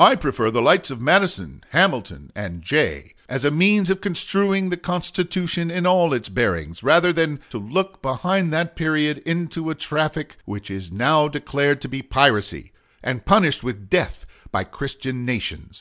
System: none